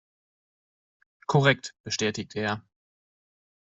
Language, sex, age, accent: German, male, 19-29, Deutschland Deutsch